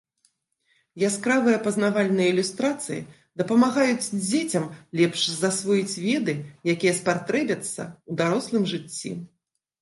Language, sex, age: Belarusian, female, 40-49